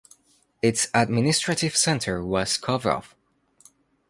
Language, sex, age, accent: English, male, 19-29, United States English